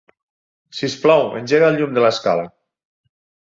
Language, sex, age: Catalan, male, 50-59